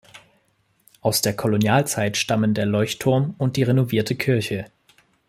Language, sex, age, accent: German, male, 19-29, Deutschland Deutsch